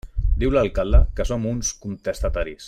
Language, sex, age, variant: Catalan, male, 40-49, Central